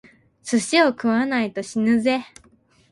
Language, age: Japanese, 19-29